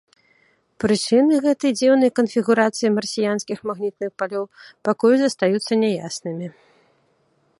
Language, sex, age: Belarusian, female, 30-39